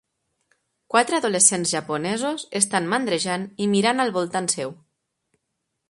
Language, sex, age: Catalan, female, 30-39